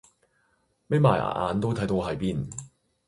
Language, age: Cantonese, 19-29